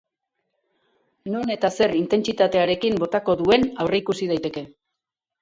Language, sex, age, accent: Basque, female, 40-49, Erdialdekoa edo Nafarra (Gipuzkoa, Nafarroa)